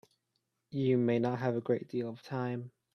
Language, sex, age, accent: English, male, 19-29, United States English